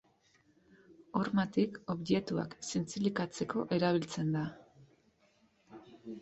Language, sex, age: Basque, female, 30-39